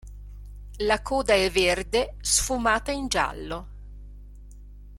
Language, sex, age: Italian, female, 50-59